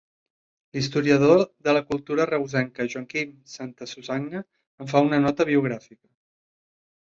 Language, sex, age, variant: Catalan, male, 30-39, Central